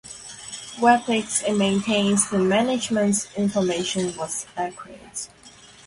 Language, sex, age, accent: English, female, 19-29, Hong Kong English